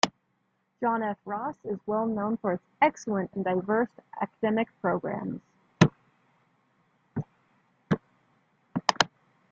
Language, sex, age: English, female, 19-29